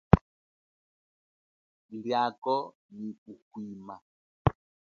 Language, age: Chokwe, 40-49